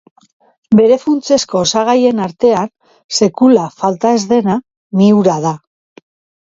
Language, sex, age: Basque, female, 50-59